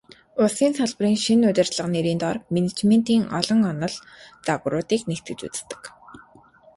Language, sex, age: Mongolian, female, 19-29